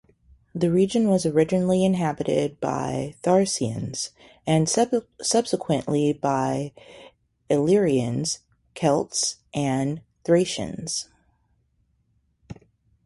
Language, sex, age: English, female, 40-49